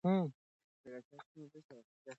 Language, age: Pashto, 19-29